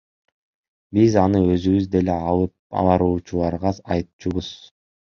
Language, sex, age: Kyrgyz, male, under 19